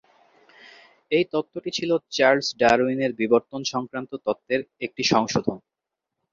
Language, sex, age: Bengali, male, 19-29